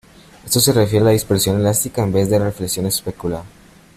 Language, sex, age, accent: Spanish, male, under 19, Andino-Pacífico: Colombia, Perú, Ecuador, oeste de Bolivia y Venezuela andina